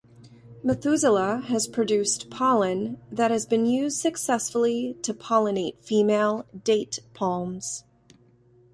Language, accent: English, United States English